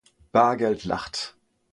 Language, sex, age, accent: German, male, 19-29, Deutschland Deutsch; Französisch Deutsch